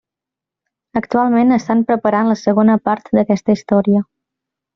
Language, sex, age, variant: Catalan, female, 19-29, Central